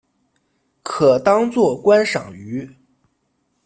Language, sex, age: Chinese, male, 19-29